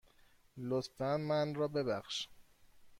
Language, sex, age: Persian, male, 30-39